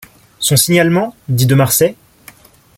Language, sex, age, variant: French, male, 19-29, Français de métropole